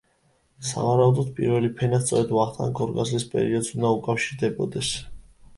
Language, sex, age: Georgian, male, 19-29